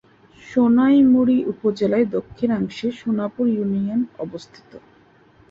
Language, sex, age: Bengali, female, 19-29